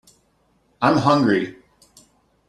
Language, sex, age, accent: English, male, 40-49, United States English